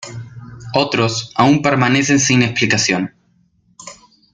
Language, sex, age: Spanish, male, under 19